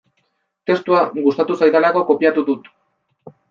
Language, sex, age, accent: Basque, male, 19-29, Mendebalekoa (Araba, Bizkaia, Gipuzkoako mendebaleko herri batzuk)